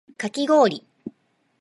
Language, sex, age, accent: Japanese, female, 40-49, 標準語